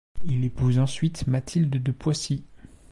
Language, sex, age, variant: French, male, 19-29, Français de métropole